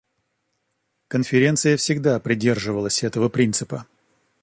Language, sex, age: Russian, male, 40-49